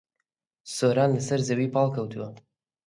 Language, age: Central Kurdish, 19-29